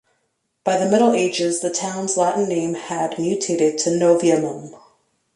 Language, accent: English, United States English